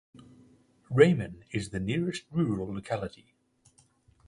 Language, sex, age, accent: English, male, 40-49, Australian English